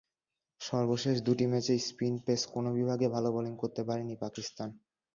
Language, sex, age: Bengali, male, 19-29